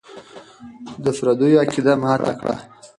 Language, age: Pashto, under 19